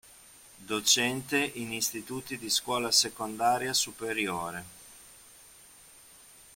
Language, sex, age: Italian, male, 50-59